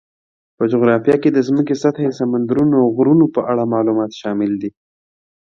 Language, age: Pashto, 19-29